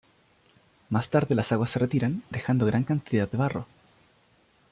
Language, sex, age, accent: Spanish, male, 19-29, Chileno: Chile, Cuyo